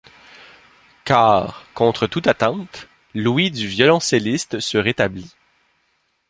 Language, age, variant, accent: French, 19-29, Français d'Amérique du Nord, Français du Canada